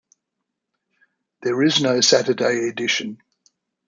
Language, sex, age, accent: English, male, 60-69, Australian English